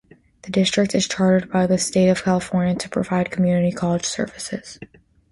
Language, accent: English, United States English